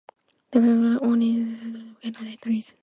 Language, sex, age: English, female, 19-29